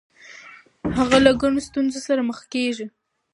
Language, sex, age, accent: Pashto, female, 19-29, معیاري پښتو